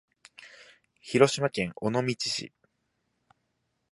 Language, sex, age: Japanese, male, 19-29